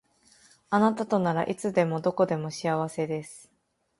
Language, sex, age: Japanese, female, 19-29